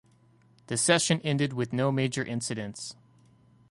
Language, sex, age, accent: English, male, 30-39, United States English